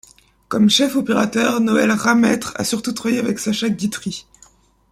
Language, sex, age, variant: French, male, under 19, Français de métropole